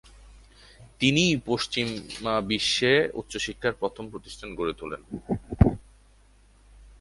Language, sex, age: Bengali, male, 19-29